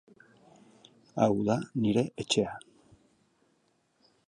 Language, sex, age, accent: Basque, male, 40-49, Mendebalekoa (Araba, Bizkaia, Gipuzkoako mendebaleko herri batzuk)